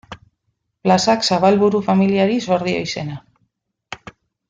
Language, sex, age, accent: Basque, female, 40-49, Mendebalekoa (Araba, Bizkaia, Gipuzkoako mendebaleko herri batzuk)